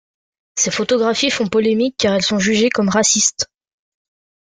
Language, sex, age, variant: French, male, under 19, Français de métropole